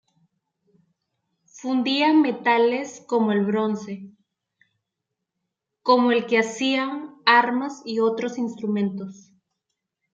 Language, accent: Spanish, Andino-Pacífico: Colombia, Perú, Ecuador, oeste de Bolivia y Venezuela andina